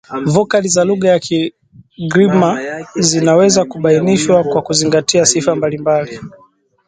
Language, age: Swahili, 19-29